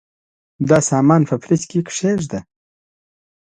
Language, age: Pashto, 30-39